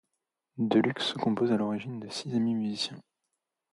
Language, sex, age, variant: French, male, 30-39, Français de métropole